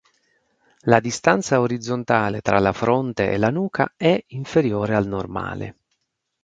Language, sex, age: Italian, male, 40-49